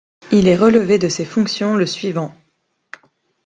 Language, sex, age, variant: French, female, 30-39, Français de métropole